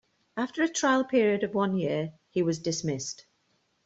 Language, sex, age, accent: English, female, 40-49, Welsh English